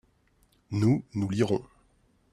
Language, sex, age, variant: French, male, 30-39, Français de métropole